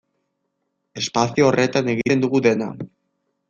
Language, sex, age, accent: Basque, male, 19-29, Erdialdekoa edo Nafarra (Gipuzkoa, Nafarroa)